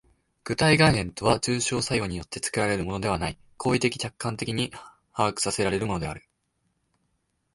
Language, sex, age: Japanese, male, 19-29